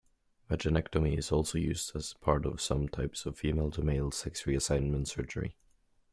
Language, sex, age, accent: English, male, 19-29, United States English